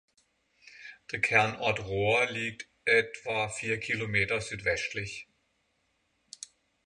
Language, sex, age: German, male, 50-59